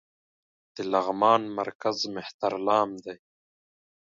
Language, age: Pashto, 30-39